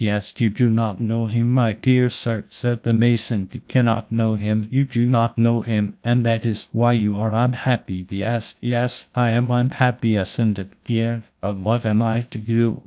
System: TTS, GlowTTS